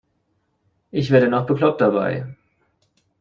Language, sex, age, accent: German, male, 30-39, Deutschland Deutsch